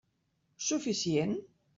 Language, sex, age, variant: Catalan, female, 50-59, Central